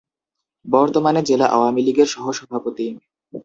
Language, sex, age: Bengali, male, 19-29